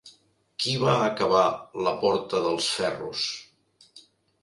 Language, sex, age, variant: Catalan, male, 50-59, Central